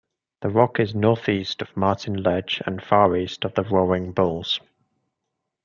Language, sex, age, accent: English, male, 19-29, England English